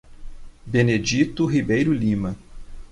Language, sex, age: Portuguese, male, 50-59